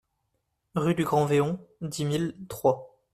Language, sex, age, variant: French, male, 19-29, Français d'Europe